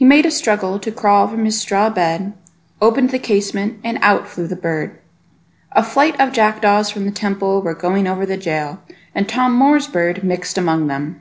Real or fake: real